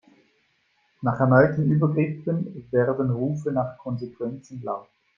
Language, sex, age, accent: German, male, 50-59, Schweizerdeutsch